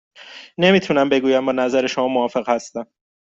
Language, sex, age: Persian, male, 30-39